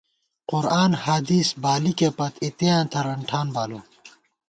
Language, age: Gawar-Bati, 30-39